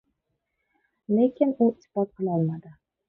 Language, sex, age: Uzbek, female, 30-39